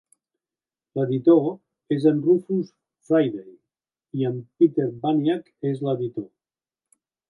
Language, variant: Catalan, Central